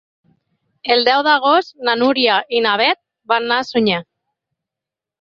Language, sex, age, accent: Catalan, female, 30-39, nord-oriental